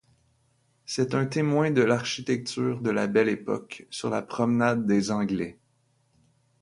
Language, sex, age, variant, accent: French, male, 30-39, Français d'Amérique du Nord, Français du Canada